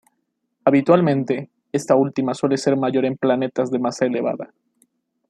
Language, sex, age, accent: Spanish, male, 19-29, México